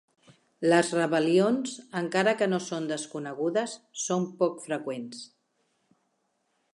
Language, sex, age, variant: Catalan, female, 50-59, Central